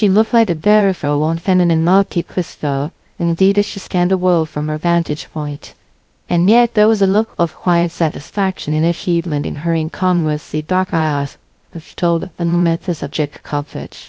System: TTS, VITS